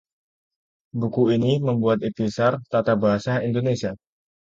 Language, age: Indonesian, 19-29